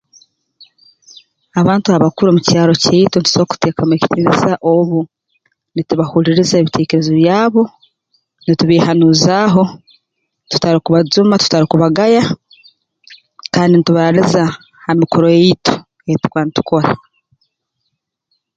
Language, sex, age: Tooro, female, 30-39